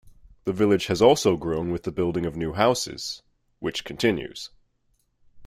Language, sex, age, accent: English, male, 19-29, United States English